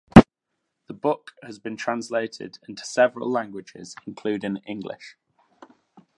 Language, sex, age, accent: English, male, 19-29, England English